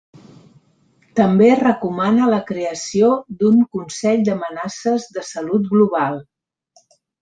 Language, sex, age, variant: Catalan, female, 50-59, Central